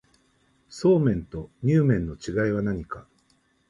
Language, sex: Japanese, male